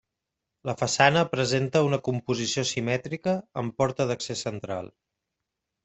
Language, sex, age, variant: Catalan, male, 30-39, Central